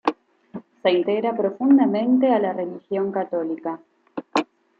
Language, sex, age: Spanish, female, 19-29